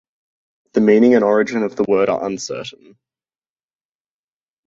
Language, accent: English, Australian English